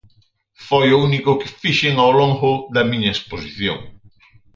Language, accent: Galician, Atlántico (seseo e gheada)